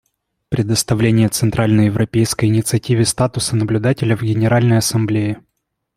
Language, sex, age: Russian, male, 19-29